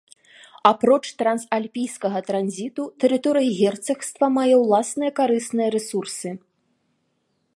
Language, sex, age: Belarusian, female, 30-39